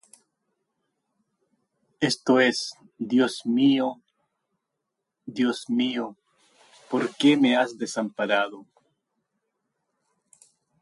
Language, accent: Spanish, Chileno: Chile, Cuyo